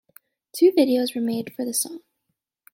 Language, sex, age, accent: English, female, under 19, United States English